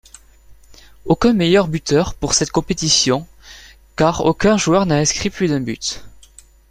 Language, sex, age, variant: French, male, 19-29, Français de métropole